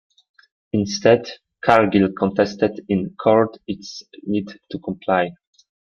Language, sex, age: English, male, 19-29